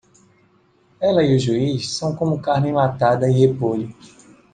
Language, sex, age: Portuguese, male, 30-39